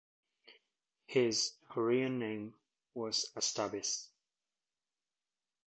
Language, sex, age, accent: English, male, 30-39, England English